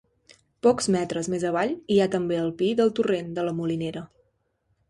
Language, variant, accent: Catalan, Central, septentrional